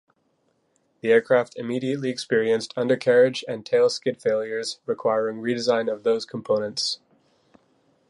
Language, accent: English, United States English